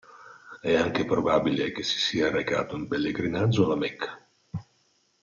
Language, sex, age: Italian, male, 50-59